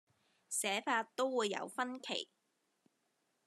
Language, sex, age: Cantonese, female, 30-39